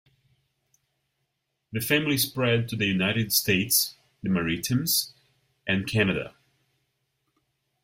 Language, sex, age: English, male, 30-39